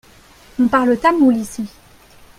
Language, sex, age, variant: French, female, 19-29, Français de métropole